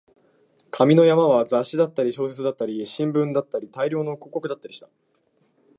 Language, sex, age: Japanese, male, under 19